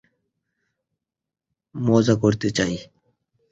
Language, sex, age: Bengali, male, 19-29